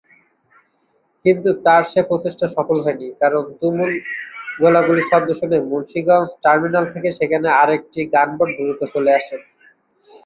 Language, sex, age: Bengali, male, 19-29